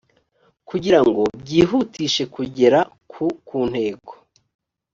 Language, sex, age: Kinyarwanda, male, 30-39